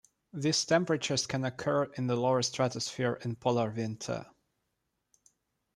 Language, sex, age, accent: English, male, 30-39, United States English